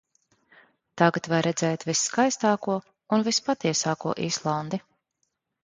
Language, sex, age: Latvian, female, 40-49